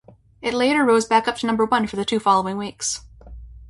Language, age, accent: English, under 19, United States English